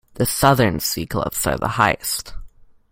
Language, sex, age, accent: English, male, under 19, United States English